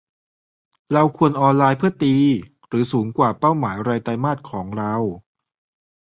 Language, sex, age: Thai, male, 30-39